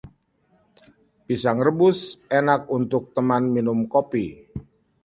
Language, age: Indonesian, 50-59